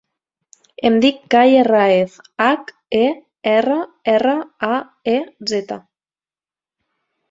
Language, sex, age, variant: Catalan, female, 19-29, Nord-Occidental